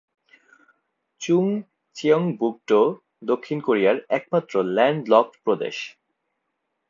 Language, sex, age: Bengali, male, 19-29